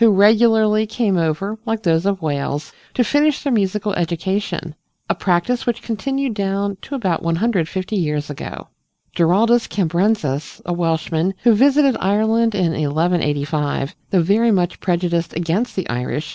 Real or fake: real